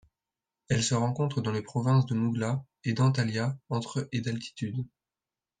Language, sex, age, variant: French, male, 19-29, Français de métropole